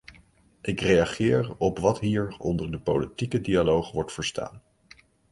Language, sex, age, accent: Dutch, male, 19-29, Nederlands Nederlands